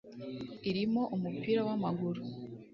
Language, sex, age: Kinyarwanda, female, 19-29